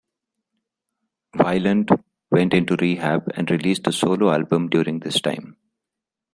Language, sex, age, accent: English, male, 30-39, India and South Asia (India, Pakistan, Sri Lanka)